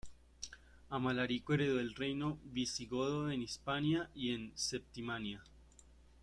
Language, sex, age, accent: Spanish, male, under 19, Caribe: Cuba, Venezuela, Puerto Rico, República Dominicana, Panamá, Colombia caribeña, México caribeño, Costa del golfo de México